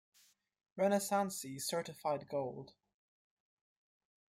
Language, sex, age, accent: English, male, 19-29, United States English